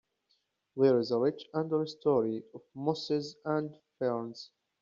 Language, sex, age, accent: English, male, 19-29, United States English